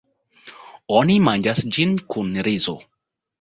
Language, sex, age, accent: Esperanto, male, 19-29, Internacia